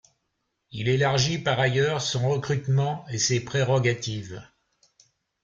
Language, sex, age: French, male, 70-79